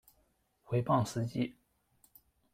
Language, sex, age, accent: Chinese, male, 19-29, 出生地：江苏省